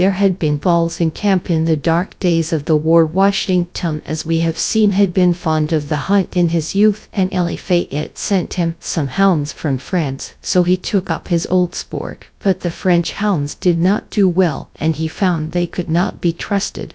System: TTS, GradTTS